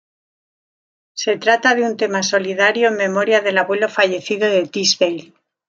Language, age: Spanish, 60-69